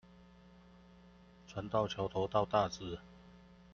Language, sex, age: Chinese, male, 40-49